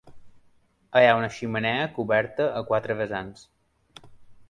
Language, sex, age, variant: Catalan, male, 30-39, Balear